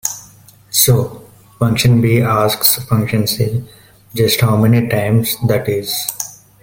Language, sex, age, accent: English, male, 19-29, India and South Asia (India, Pakistan, Sri Lanka)